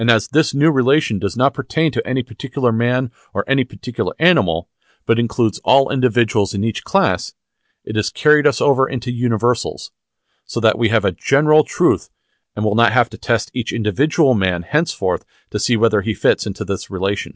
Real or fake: real